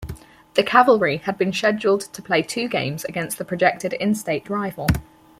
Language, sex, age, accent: English, female, 19-29, England English; New Zealand English